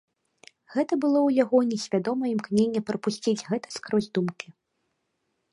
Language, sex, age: Belarusian, female, 19-29